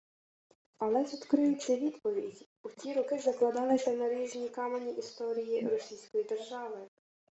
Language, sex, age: Ukrainian, female, 19-29